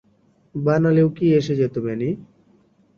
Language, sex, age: Bengali, male, 19-29